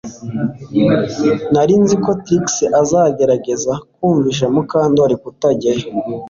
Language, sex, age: Kinyarwanda, male, 19-29